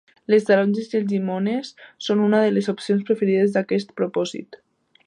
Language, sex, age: Catalan, female, under 19